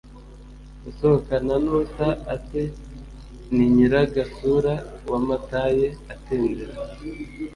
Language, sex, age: Kinyarwanda, male, 19-29